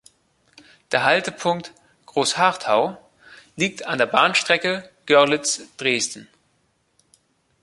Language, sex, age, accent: German, male, 19-29, Deutschland Deutsch